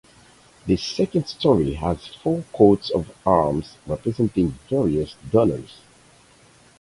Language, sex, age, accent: English, male, 40-49, United States English